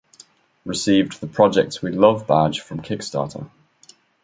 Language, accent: English, England English